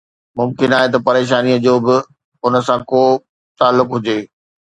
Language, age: Sindhi, 40-49